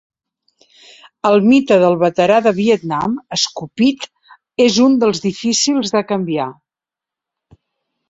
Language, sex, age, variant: Catalan, female, 60-69, Central